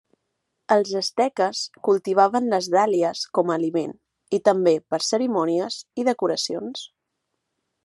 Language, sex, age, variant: Catalan, female, 19-29, Central